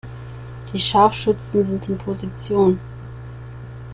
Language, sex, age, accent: German, female, 19-29, Deutschland Deutsch